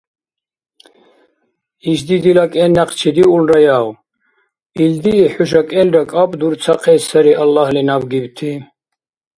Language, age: Dargwa, 50-59